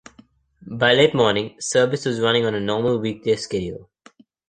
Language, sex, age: English, male, under 19